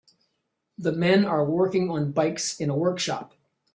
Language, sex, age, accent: English, male, 60-69, Canadian English